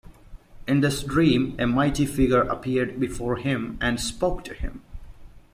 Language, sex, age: English, male, 19-29